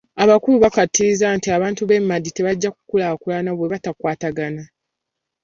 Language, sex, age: Ganda, female, 19-29